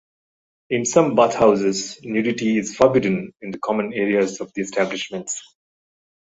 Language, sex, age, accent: English, male, 50-59, India and South Asia (India, Pakistan, Sri Lanka)